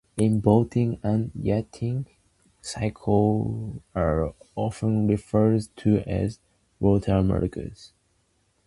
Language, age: English, under 19